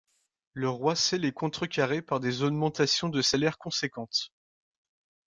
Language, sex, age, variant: French, male, 19-29, Français de métropole